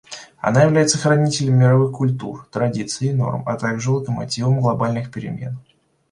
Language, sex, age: Russian, male, 19-29